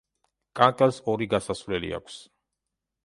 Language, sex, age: Georgian, male, 50-59